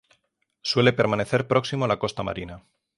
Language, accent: Spanish, España: Centro-Sur peninsular (Madrid, Toledo, Castilla-La Mancha); España: Sur peninsular (Andalucia, Extremadura, Murcia)